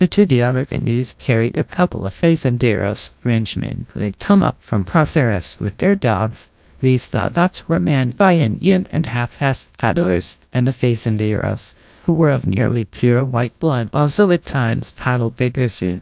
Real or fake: fake